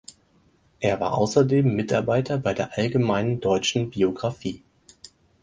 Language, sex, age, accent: German, male, 19-29, Deutschland Deutsch